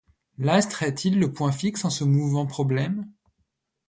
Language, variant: French, Français de métropole